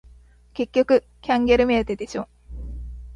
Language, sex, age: Japanese, female, 19-29